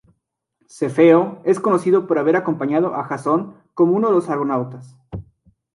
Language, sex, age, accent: Spanish, male, 19-29, México